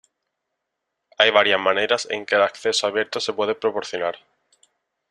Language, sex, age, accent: Spanish, male, under 19, España: Sur peninsular (Andalucia, Extremadura, Murcia)